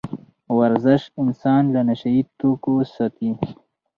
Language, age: Pashto, 19-29